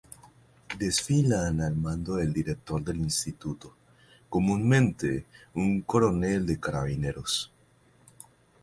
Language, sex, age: Spanish, male, under 19